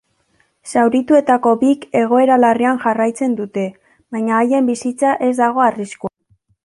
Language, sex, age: Basque, female, under 19